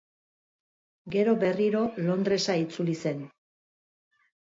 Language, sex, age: Basque, female, 50-59